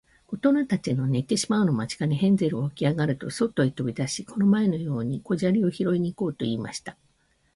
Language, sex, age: Japanese, female, 50-59